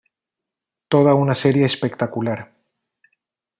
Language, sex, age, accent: Spanish, male, 40-49, España: Islas Canarias